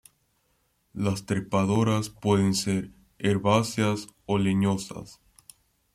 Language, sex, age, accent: Spanish, male, under 19, Andino-Pacífico: Colombia, Perú, Ecuador, oeste de Bolivia y Venezuela andina